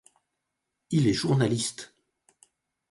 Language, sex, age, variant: French, male, 60-69, Français de métropole